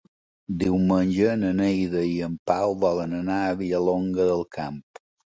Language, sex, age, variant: Catalan, male, 60-69, Balear